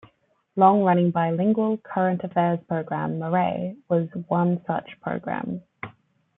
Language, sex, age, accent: English, female, 19-29, Australian English